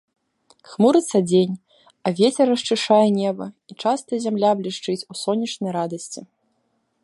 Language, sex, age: Belarusian, female, 19-29